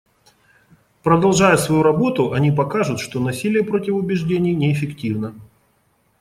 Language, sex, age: Russian, male, 40-49